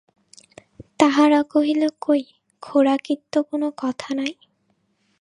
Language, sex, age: Bengali, female, 19-29